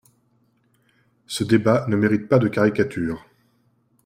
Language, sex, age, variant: French, male, 19-29, Français de métropole